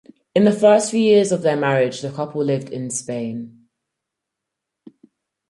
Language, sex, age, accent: English, female, 19-29, England English